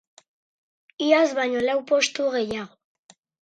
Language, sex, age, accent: Basque, female, under 19, Erdialdekoa edo Nafarra (Gipuzkoa, Nafarroa)